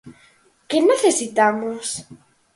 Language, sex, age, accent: Galician, female, under 19, Normativo (estándar)